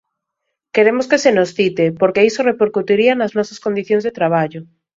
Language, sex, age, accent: Galician, female, 30-39, Central (gheada)